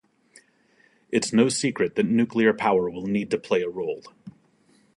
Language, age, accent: English, 40-49, United States English